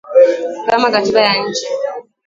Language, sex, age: Swahili, female, 19-29